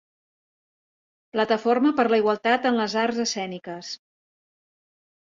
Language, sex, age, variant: Catalan, female, 50-59, Central